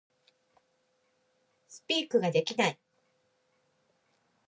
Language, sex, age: Japanese, female, 50-59